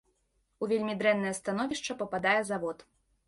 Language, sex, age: Belarusian, female, under 19